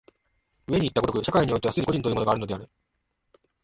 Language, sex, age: Japanese, male, 19-29